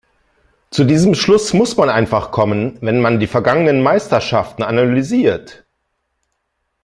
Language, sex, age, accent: German, male, 50-59, Deutschland Deutsch